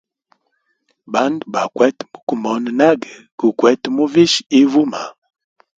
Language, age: Hemba, 19-29